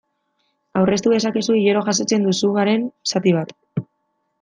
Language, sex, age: Basque, female, 19-29